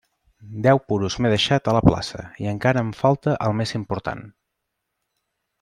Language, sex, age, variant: Catalan, male, 30-39, Central